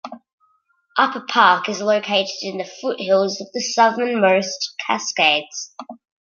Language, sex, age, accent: English, male, under 19, Australian English